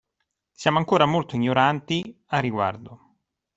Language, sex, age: Italian, male, 30-39